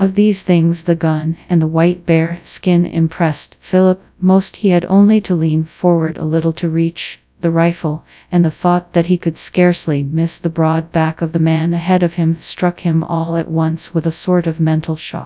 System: TTS, FastPitch